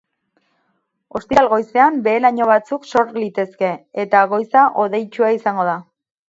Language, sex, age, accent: Basque, female, 30-39, Erdialdekoa edo Nafarra (Gipuzkoa, Nafarroa)